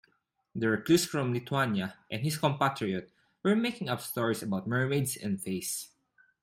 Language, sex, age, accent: English, male, 19-29, Filipino